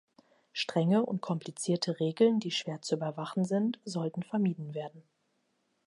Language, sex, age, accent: German, female, 40-49, Deutschland Deutsch